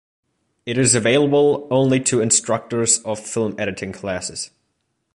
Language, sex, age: English, male, under 19